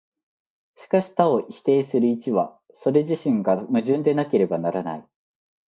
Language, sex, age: Japanese, male, 19-29